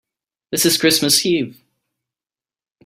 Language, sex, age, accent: English, male, 19-29, United States English